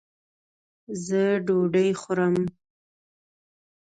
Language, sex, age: Pashto, female, 19-29